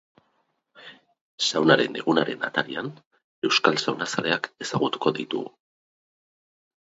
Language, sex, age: Basque, male, 30-39